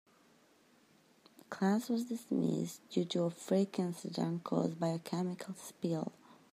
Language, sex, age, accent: English, female, 19-29, United States English